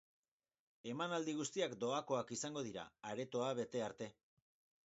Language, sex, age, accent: Basque, male, 60-69, Mendebalekoa (Araba, Bizkaia, Gipuzkoako mendebaleko herri batzuk)